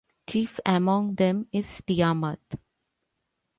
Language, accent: English, India and South Asia (India, Pakistan, Sri Lanka)